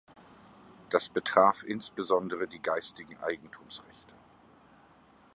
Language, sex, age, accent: German, male, 50-59, Deutschland Deutsch